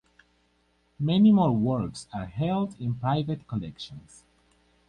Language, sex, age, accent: English, male, 19-29, United States English